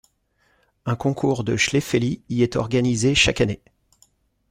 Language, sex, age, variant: French, male, 40-49, Français de métropole